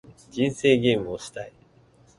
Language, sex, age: Japanese, male, 19-29